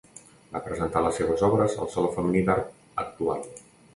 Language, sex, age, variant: Catalan, male, 40-49, Nord-Occidental